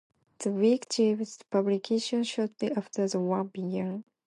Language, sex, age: English, female, 19-29